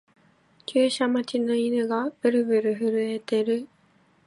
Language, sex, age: Japanese, female, under 19